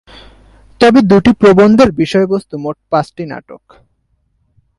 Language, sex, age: Bengali, male, 19-29